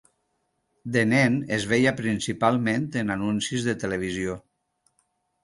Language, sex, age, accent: Catalan, male, 50-59, valencià